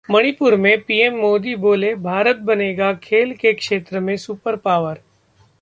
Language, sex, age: Hindi, male, 30-39